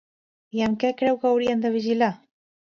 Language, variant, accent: Catalan, Central, central